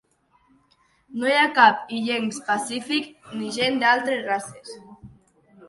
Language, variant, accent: Catalan, Nord-Occidental, nord-occidental